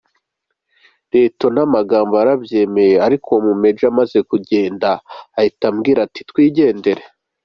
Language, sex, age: Kinyarwanda, male, 19-29